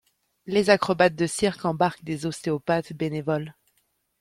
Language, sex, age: French, female, 30-39